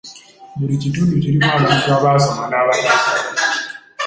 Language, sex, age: Ganda, male, 19-29